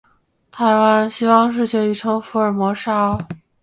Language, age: Chinese, 19-29